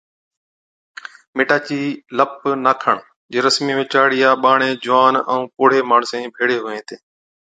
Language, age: Od, 50-59